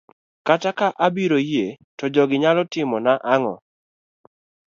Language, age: Luo (Kenya and Tanzania), 19-29